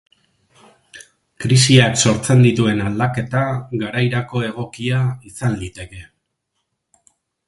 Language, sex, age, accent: Basque, male, 50-59, Erdialdekoa edo Nafarra (Gipuzkoa, Nafarroa)